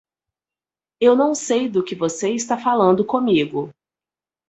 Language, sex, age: Portuguese, female, 40-49